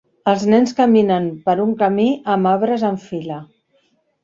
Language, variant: Catalan, Central